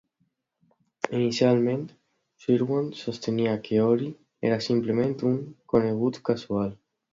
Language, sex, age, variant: Catalan, male, under 19, Alacantí